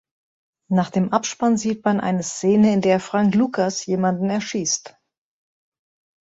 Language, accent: German, Deutschland Deutsch